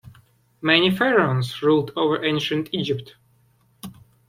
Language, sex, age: English, male, 19-29